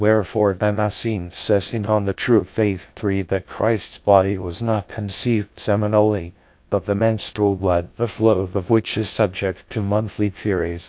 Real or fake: fake